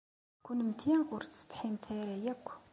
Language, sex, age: Kabyle, female, 30-39